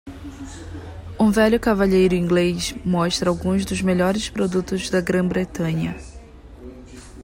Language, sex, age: Portuguese, female, 30-39